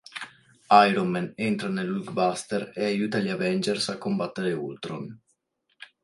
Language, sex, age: Italian, male, 19-29